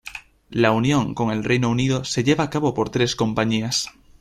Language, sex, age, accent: Spanish, male, under 19, España: Norte peninsular (Asturias, Castilla y León, Cantabria, País Vasco, Navarra, Aragón, La Rioja, Guadalajara, Cuenca)